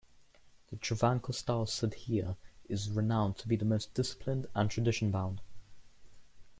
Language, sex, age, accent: English, male, under 19, England English